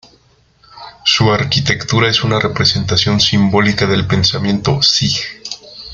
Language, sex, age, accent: Spanish, male, 19-29, México